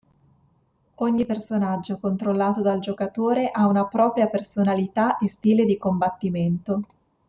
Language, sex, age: Italian, female, 19-29